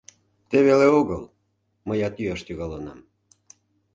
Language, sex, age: Mari, male, 50-59